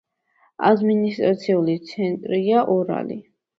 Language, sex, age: Georgian, female, under 19